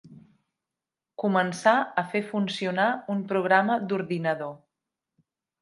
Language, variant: Catalan, Central